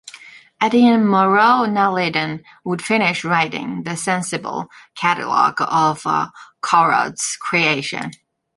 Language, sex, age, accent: English, female, 40-49, United States English